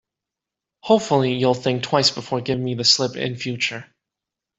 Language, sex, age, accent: English, male, 19-29, United States English